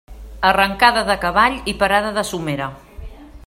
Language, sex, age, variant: Catalan, female, 40-49, Central